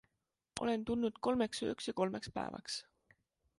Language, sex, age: Estonian, female, 19-29